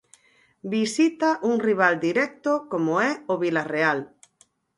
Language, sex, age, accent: Galician, female, 50-59, Atlántico (seseo e gheada)